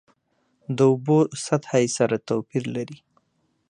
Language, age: Pashto, 30-39